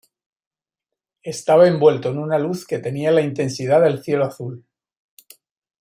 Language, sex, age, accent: Spanish, male, 50-59, España: Sur peninsular (Andalucia, Extremadura, Murcia)